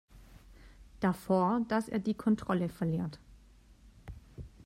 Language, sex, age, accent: German, male, 30-39, Deutschland Deutsch